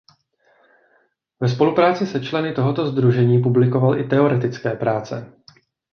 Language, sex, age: Czech, male, 40-49